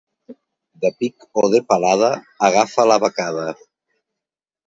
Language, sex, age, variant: Catalan, male, 50-59, Central